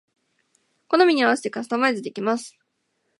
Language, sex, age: Japanese, female, 19-29